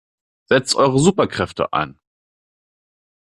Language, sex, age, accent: German, male, 19-29, Deutschland Deutsch